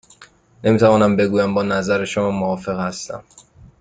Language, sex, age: Persian, male, 19-29